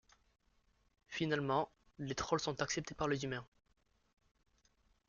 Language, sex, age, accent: French, male, under 19, Français du sud de la France